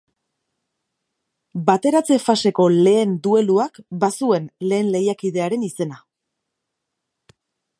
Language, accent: Basque, Erdialdekoa edo Nafarra (Gipuzkoa, Nafarroa)